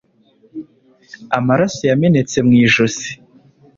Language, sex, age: Kinyarwanda, male, 19-29